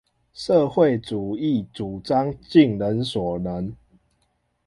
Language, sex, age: Chinese, male, 19-29